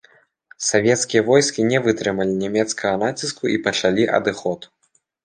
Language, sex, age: Belarusian, male, 19-29